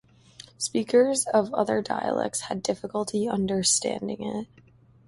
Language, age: English, 19-29